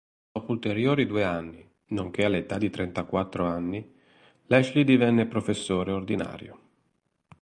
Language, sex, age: Italian, male, 40-49